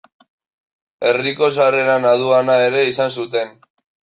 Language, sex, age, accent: Basque, male, 19-29, Mendebalekoa (Araba, Bizkaia, Gipuzkoako mendebaleko herri batzuk)